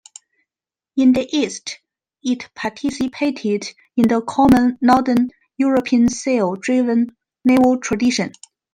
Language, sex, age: English, female, 30-39